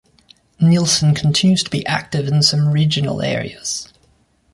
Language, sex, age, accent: English, male, 19-29, United States English